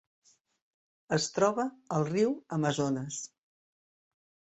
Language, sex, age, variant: Catalan, female, 50-59, Central